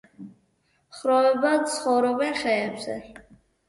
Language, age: Georgian, 40-49